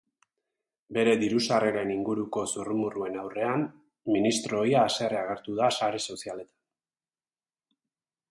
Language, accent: Basque, Mendebalekoa (Araba, Bizkaia, Gipuzkoako mendebaleko herri batzuk)